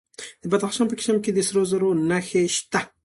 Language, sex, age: Pashto, female, 30-39